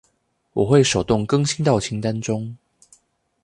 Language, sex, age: Chinese, male, 19-29